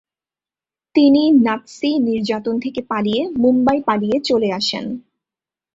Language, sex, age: Bengali, female, 19-29